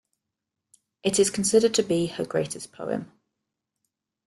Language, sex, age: English, female, 30-39